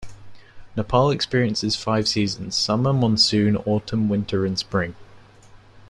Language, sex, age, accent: English, male, under 19, England English